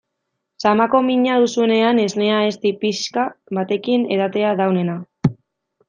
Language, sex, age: Basque, female, 19-29